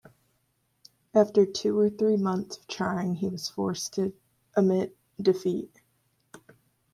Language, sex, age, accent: English, female, under 19, United States English